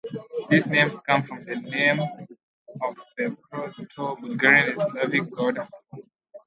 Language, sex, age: English, male, 19-29